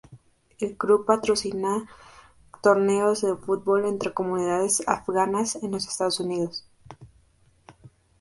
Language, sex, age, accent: Spanish, female, 19-29, México